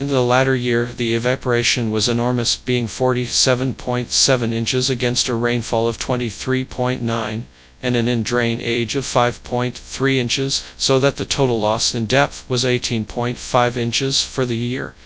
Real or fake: fake